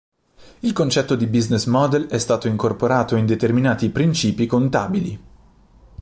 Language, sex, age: Italian, male, 30-39